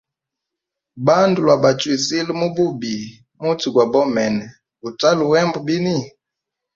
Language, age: Hemba, 19-29